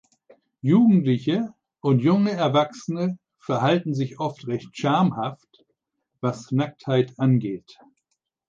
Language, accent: German, Deutschland Deutsch